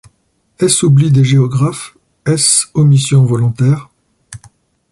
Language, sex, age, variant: French, male, 40-49, Français de métropole